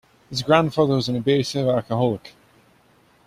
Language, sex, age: English, male, 19-29